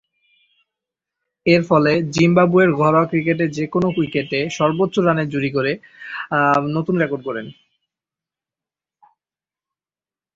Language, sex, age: Bengali, male, 19-29